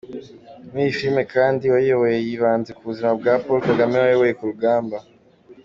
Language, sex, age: Kinyarwanda, male, under 19